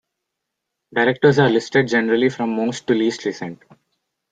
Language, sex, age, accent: English, male, 19-29, India and South Asia (India, Pakistan, Sri Lanka)